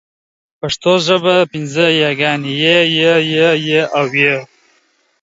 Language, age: Pashto, 19-29